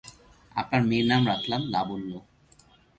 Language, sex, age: Bengali, male, 30-39